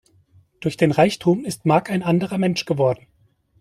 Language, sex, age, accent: German, male, 40-49, Deutschland Deutsch